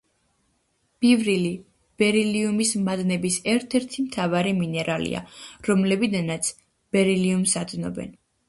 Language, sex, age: Georgian, female, under 19